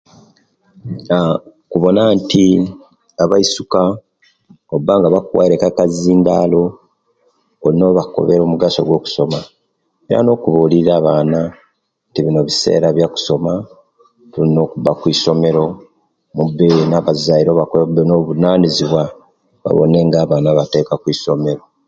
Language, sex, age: Kenyi, male, 40-49